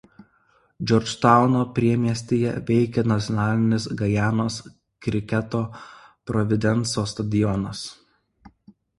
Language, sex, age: Lithuanian, male, 19-29